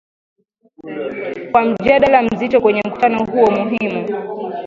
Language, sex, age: Swahili, female, 19-29